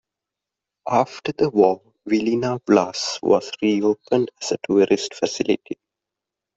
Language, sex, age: English, male, 30-39